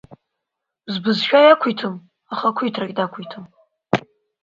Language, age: Abkhazian, under 19